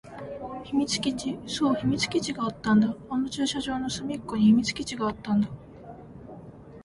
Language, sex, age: Japanese, female, 19-29